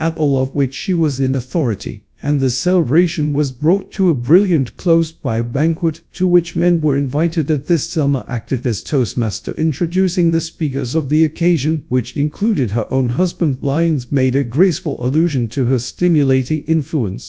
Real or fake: fake